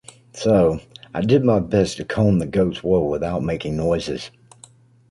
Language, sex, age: English, male, 50-59